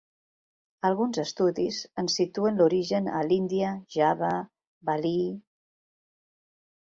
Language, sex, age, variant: Catalan, female, 50-59, Septentrional